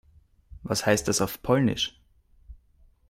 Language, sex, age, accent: German, male, 19-29, Österreichisches Deutsch